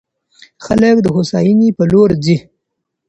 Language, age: Pashto, 19-29